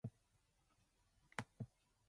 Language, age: English, 19-29